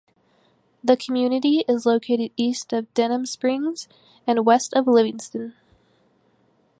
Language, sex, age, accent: English, female, 19-29, United States English